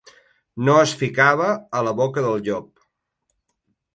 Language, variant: Catalan, Balear